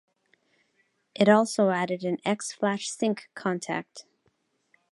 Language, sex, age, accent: English, female, 40-49, United States English